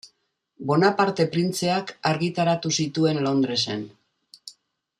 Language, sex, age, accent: Basque, female, 60-69, Mendebalekoa (Araba, Bizkaia, Gipuzkoako mendebaleko herri batzuk)